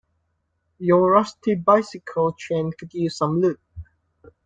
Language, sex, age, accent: English, male, 19-29, United States English